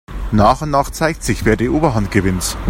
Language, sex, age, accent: German, male, 50-59, Deutschland Deutsch